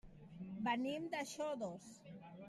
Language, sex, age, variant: Catalan, female, 50-59, Central